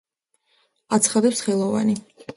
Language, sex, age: Georgian, female, 19-29